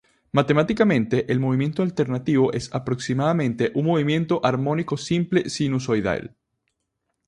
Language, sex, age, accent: Spanish, male, 19-29, Caribe: Cuba, Venezuela, Puerto Rico, República Dominicana, Panamá, Colombia caribeña, México caribeño, Costa del golfo de México